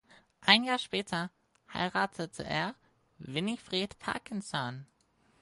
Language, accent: German, Deutschland Deutsch